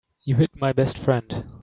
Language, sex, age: English, male, 19-29